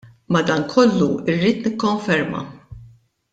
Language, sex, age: Maltese, female, 50-59